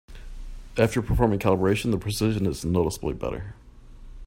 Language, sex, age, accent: English, male, 30-39, United States English